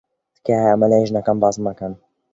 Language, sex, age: Central Kurdish, male, under 19